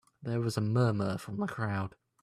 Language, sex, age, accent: English, male, 19-29, England English